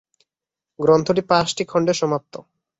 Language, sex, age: Bengali, male, under 19